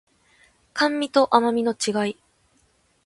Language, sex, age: Japanese, female, under 19